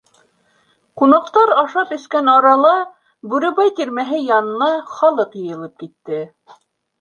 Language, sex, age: Bashkir, female, 19-29